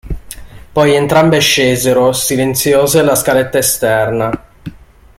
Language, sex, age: Italian, male, 19-29